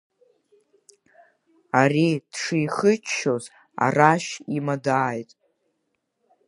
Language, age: Abkhazian, under 19